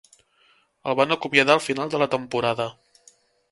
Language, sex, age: Catalan, male, 19-29